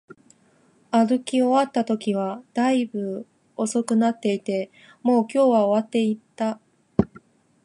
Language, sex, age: Japanese, female, 19-29